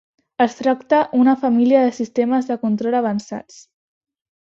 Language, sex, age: Catalan, female, under 19